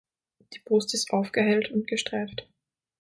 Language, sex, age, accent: German, female, 19-29, Österreichisches Deutsch